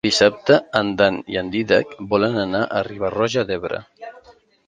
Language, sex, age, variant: Catalan, male, 40-49, Central